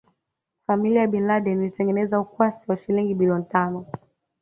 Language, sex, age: Swahili, female, 19-29